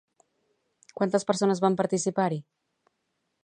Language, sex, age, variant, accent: Catalan, female, 40-49, Central, central